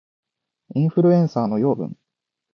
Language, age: Japanese, 19-29